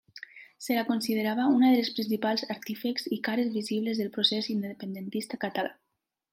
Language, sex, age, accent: Catalan, female, 19-29, valencià